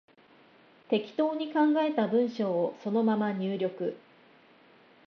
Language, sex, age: Japanese, female, 30-39